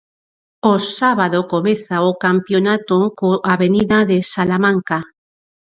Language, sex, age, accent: Galician, female, 40-49, Normativo (estándar)